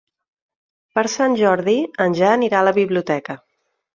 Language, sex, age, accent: Catalan, female, 40-49, Oriental